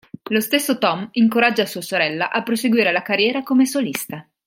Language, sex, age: Italian, female, 30-39